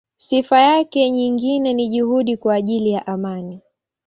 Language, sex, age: Swahili, female, 19-29